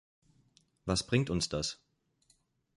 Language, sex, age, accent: German, male, 30-39, Deutschland Deutsch